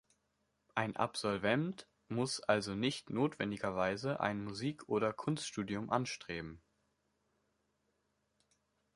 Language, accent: German, Deutschland Deutsch